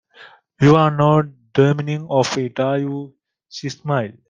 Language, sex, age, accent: English, male, 19-29, England English